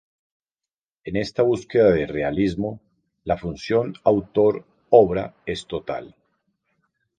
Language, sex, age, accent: Spanish, male, 40-49, Andino-Pacífico: Colombia, Perú, Ecuador, oeste de Bolivia y Venezuela andina